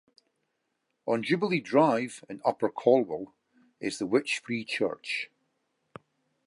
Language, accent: English, Scottish English